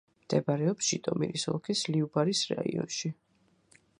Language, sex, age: Georgian, female, 40-49